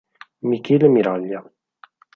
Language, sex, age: Italian, male, 19-29